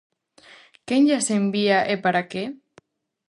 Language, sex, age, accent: Galician, female, 19-29, Normativo (estándar)